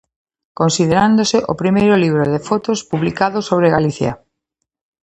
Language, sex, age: Galician, female, 50-59